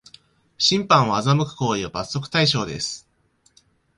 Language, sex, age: Japanese, male, 19-29